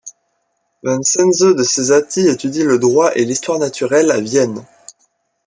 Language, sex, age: French, male, under 19